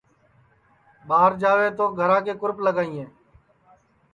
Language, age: Sansi, 50-59